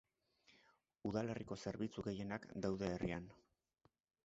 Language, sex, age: Basque, male, 50-59